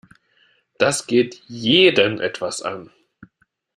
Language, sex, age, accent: German, male, 19-29, Deutschland Deutsch